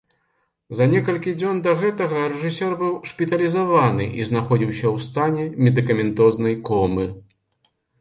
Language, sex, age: Belarusian, male, 40-49